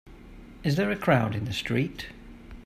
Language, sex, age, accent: English, male, 40-49, England English